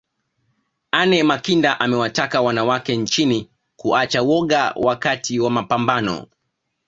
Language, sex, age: Swahili, male, 19-29